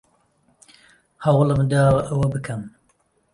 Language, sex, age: Central Kurdish, male, 30-39